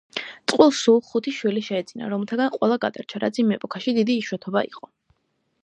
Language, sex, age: Georgian, female, under 19